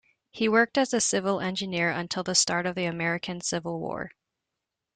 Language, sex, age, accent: English, female, 19-29, Canadian English